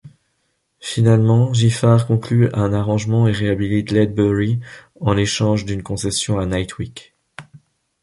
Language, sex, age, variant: French, male, 19-29, Français de métropole